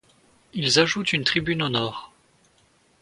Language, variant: French, Français de métropole